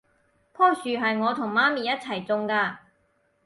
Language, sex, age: Cantonese, female, 30-39